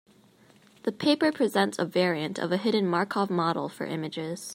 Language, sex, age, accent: English, female, 19-29, United States English